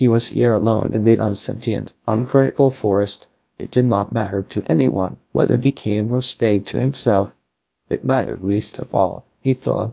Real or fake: fake